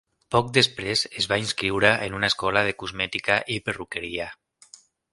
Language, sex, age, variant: Catalan, male, 40-49, Central